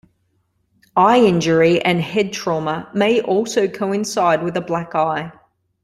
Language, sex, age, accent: English, female, 40-49, Australian English